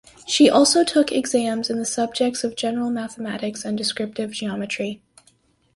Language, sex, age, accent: English, female, under 19, United States English